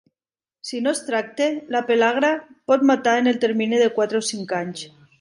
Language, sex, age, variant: Catalan, female, 40-49, Nord-Occidental